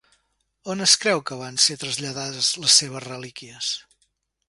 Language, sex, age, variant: Catalan, male, 60-69, Septentrional